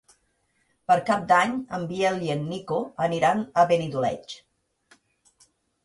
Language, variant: Catalan, Central